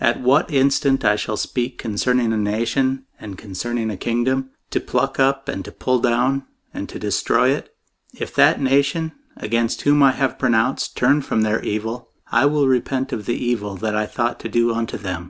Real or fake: real